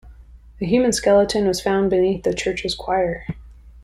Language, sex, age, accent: English, female, 30-39, United States English